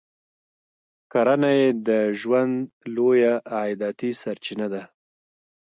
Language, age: Pashto, 30-39